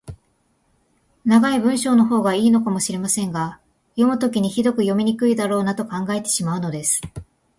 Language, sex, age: Japanese, female, 19-29